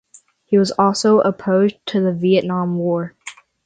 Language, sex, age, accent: English, male, under 19, United States English